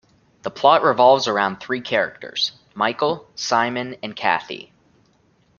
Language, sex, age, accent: English, male, 19-29, United States English